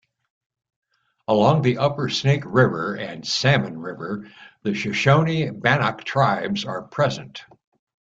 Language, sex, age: English, male, 70-79